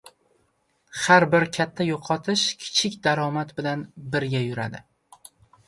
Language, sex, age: Uzbek, male, 19-29